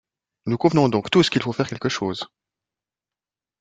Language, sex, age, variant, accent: French, male, 19-29, Français d'Europe, Français de Suisse